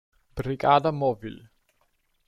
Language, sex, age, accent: German, male, 19-29, Österreichisches Deutsch